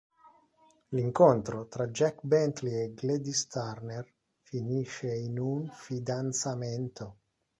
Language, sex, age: Italian, male, 40-49